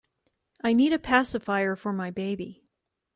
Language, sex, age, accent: English, female, 50-59, United States English